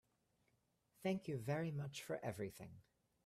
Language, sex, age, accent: English, female, 30-39, United States English